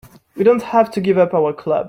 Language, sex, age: English, male, 19-29